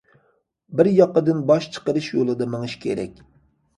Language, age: Uyghur, 30-39